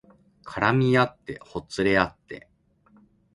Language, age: Japanese, 40-49